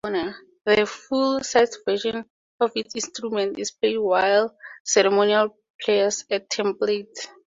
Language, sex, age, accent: English, female, 19-29, Southern African (South Africa, Zimbabwe, Namibia)